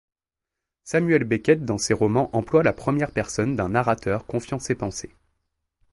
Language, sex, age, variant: French, male, 30-39, Français de métropole